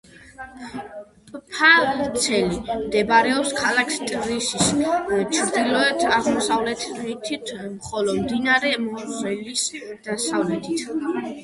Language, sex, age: Georgian, female, under 19